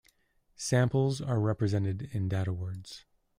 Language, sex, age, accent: English, male, 30-39, Canadian English